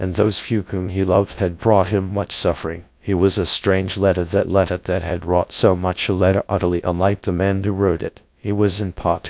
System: TTS, GradTTS